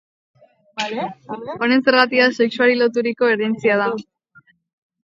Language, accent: Basque, Mendebalekoa (Araba, Bizkaia, Gipuzkoako mendebaleko herri batzuk)